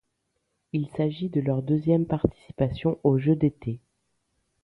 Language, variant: French, Français de métropole